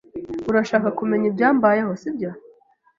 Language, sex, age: Kinyarwanda, female, 19-29